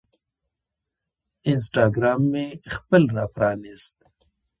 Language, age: Pashto, 30-39